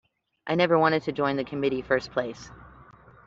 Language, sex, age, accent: English, female, 50-59, United States English